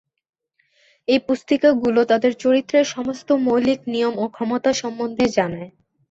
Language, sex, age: Bengali, female, 19-29